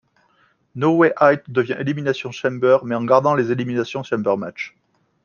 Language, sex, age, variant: French, male, 30-39, Français de métropole